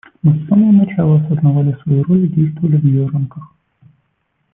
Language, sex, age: Russian, male, 30-39